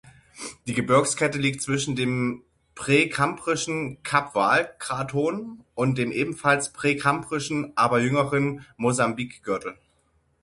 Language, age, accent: German, 30-39, Deutschland Deutsch